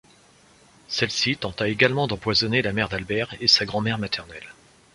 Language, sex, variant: French, male, Français de métropole